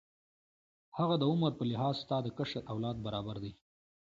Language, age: Pashto, 19-29